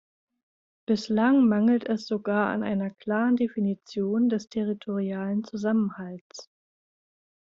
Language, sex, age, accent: German, female, 50-59, Deutschland Deutsch